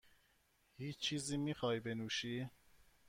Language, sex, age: Persian, male, 30-39